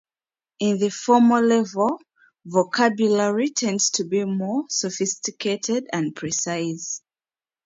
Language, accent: English, United States English